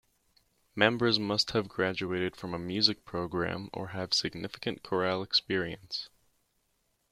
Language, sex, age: English, male, under 19